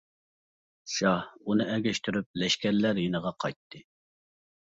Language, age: Uyghur, 19-29